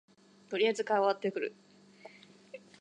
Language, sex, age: Japanese, female, 19-29